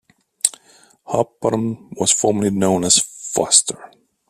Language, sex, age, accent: English, male, 30-39, United States English